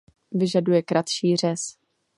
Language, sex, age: Czech, female, 19-29